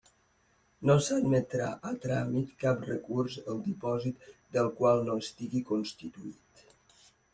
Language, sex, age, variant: Catalan, male, 19-29, Nord-Occidental